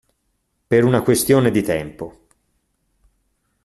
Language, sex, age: Italian, male, 40-49